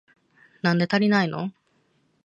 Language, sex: Japanese, female